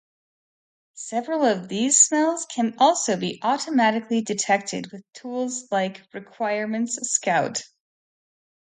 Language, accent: English, United States English